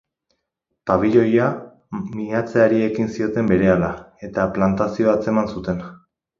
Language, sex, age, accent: Basque, male, 19-29, Erdialdekoa edo Nafarra (Gipuzkoa, Nafarroa)